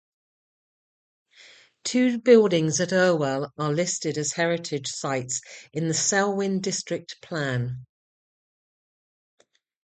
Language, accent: English, England English